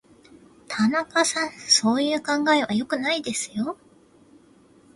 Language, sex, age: Japanese, female, 30-39